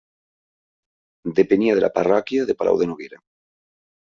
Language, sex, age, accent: Catalan, male, 40-49, valencià